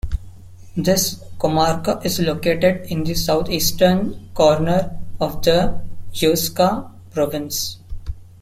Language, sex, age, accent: English, male, 19-29, India and South Asia (India, Pakistan, Sri Lanka)